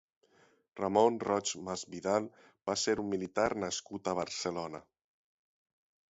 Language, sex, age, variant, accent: Catalan, male, 30-39, Valencià meridional, central; valencià